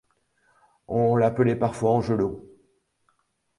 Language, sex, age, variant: French, male, 60-69, Français de métropole